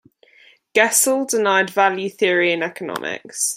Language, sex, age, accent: English, female, 19-29, England English